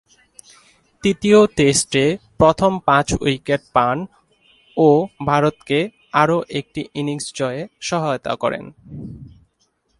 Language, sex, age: Bengali, male, 19-29